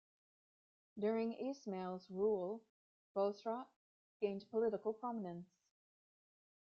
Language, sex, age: English, female, 40-49